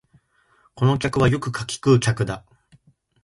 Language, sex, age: Japanese, male, under 19